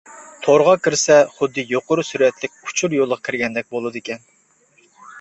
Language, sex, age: Uyghur, male, 40-49